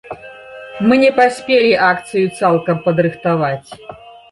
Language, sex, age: Belarusian, female, 60-69